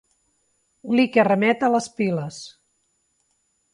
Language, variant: Catalan, Central